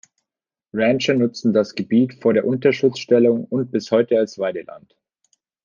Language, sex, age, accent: German, male, 19-29, Deutschland Deutsch